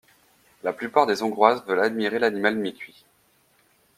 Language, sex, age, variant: French, male, 19-29, Français de métropole